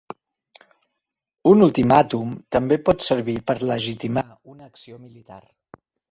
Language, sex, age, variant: Catalan, male, 40-49, Central